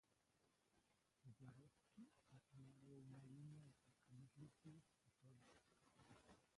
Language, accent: Spanish, Andino-Pacífico: Colombia, Perú, Ecuador, oeste de Bolivia y Venezuela andina